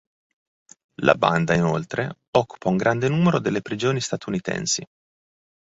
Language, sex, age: Italian, male, 40-49